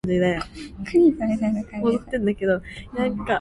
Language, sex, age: Cantonese, female, 19-29